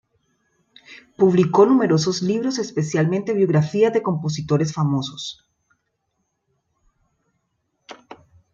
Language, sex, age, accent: Spanish, female, 40-49, Andino-Pacífico: Colombia, Perú, Ecuador, oeste de Bolivia y Venezuela andina